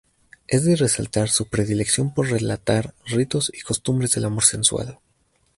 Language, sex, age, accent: Spanish, male, 19-29, México